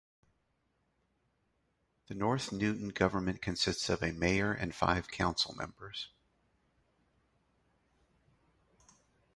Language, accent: English, United States English